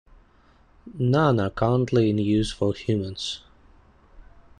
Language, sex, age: English, male, 19-29